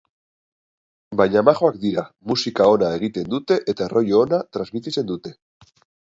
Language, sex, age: Basque, male, 40-49